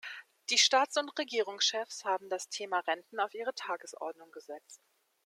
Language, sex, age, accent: German, female, 30-39, Deutschland Deutsch